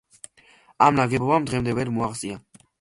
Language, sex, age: Georgian, male, 19-29